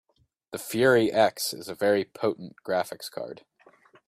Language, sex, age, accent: English, male, 19-29, United States English